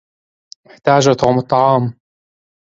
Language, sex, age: Arabic, male, 19-29